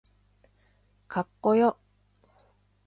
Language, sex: Japanese, female